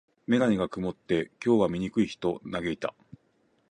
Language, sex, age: Japanese, male, 40-49